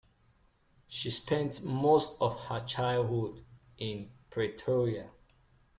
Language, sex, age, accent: English, male, 19-29, England English